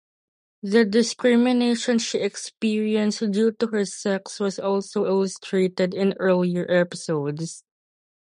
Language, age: English, under 19